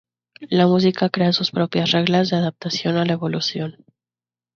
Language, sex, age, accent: Spanish, female, 19-29, México